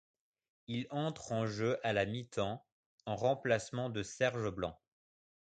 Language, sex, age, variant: French, male, 19-29, Français de métropole